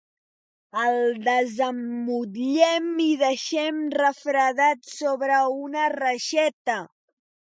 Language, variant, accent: Catalan, Central, central; septentrional